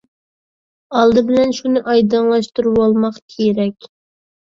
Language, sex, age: Uyghur, female, 30-39